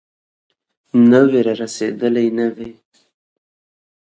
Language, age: Pashto, 19-29